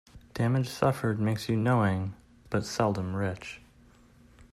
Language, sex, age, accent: English, male, 19-29, United States English